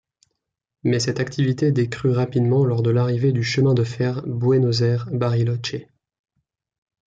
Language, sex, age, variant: French, male, 19-29, Français de métropole